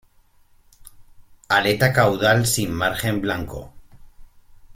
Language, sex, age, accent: Spanish, male, 30-39, España: Norte peninsular (Asturias, Castilla y León, Cantabria, País Vasco, Navarra, Aragón, La Rioja, Guadalajara, Cuenca)